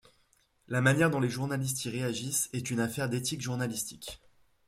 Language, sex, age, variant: French, male, 19-29, Français de métropole